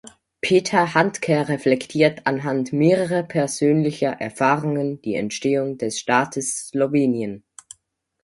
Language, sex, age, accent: German, male, under 19, Schweizerdeutsch